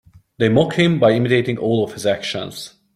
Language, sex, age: English, male, 30-39